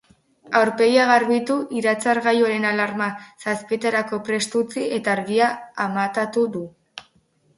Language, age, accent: Basque, under 19, Mendebalekoa (Araba, Bizkaia, Gipuzkoako mendebaleko herri batzuk)